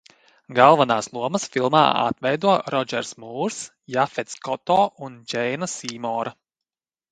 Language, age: Latvian, 30-39